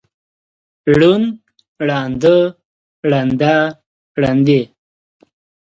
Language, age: Pashto, 19-29